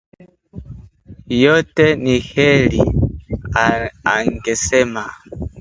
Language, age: Swahili, 19-29